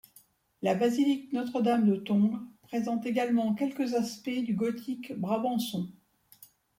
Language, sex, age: French, female, 50-59